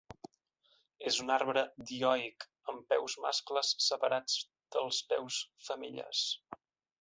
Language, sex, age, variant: Catalan, male, 19-29, Central